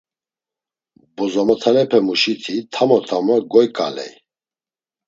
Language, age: Laz, 50-59